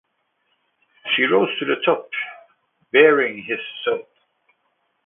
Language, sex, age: English, male, 50-59